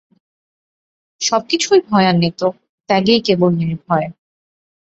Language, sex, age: Bengali, female, 19-29